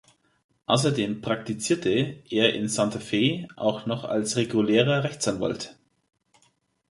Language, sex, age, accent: German, male, 30-39, Deutschland Deutsch